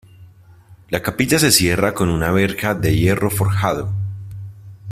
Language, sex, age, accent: Spanish, male, 19-29, Andino-Pacífico: Colombia, Perú, Ecuador, oeste de Bolivia y Venezuela andina